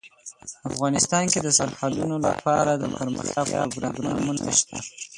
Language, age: Pashto, 19-29